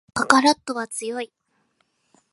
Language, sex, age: Japanese, female, 19-29